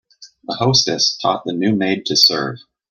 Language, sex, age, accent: English, male, 30-39, Canadian English